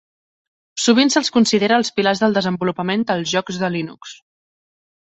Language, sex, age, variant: Catalan, female, 19-29, Central